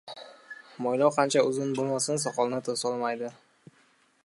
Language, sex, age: Uzbek, male, under 19